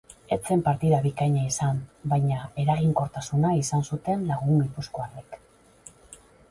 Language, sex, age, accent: Basque, female, 50-59, Mendebalekoa (Araba, Bizkaia, Gipuzkoako mendebaleko herri batzuk)